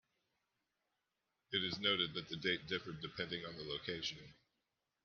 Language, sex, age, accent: English, male, 30-39, United States English